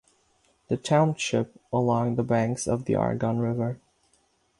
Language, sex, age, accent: English, male, 19-29, United States English; England English